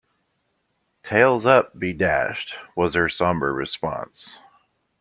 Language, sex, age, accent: English, male, 19-29, United States English